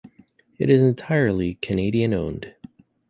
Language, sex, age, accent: English, male, 30-39, United States English